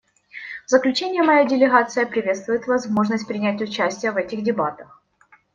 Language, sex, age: Russian, female, 19-29